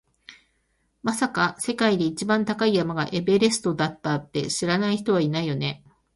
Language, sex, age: Japanese, female, 50-59